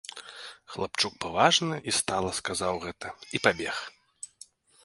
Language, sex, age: Belarusian, male, 30-39